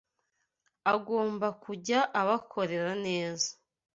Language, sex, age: Kinyarwanda, female, 19-29